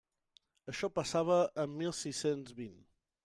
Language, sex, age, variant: Catalan, male, 30-39, Central